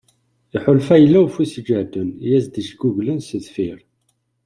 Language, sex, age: Kabyle, male, 30-39